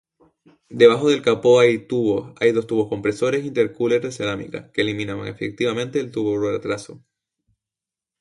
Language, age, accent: Spanish, 19-29, España: Islas Canarias